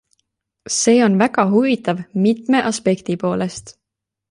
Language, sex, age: Estonian, female, 19-29